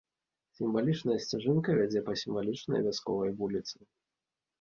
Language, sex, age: Belarusian, male, 40-49